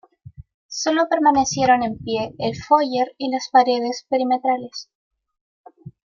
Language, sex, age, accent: Spanish, female, under 19, Chileno: Chile, Cuyo